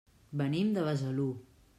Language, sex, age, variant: Catalan, female, 40-49, Central